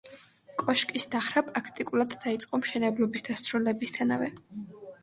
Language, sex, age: Georgian, female, under 19